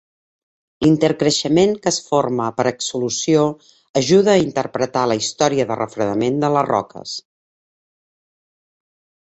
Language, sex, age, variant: Catalan, female, 50-59, Central